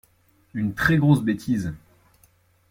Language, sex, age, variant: French, male, 19-29, Français de métropole